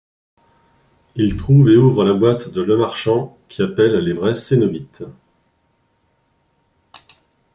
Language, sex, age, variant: French, male, 40-49, Français de métropole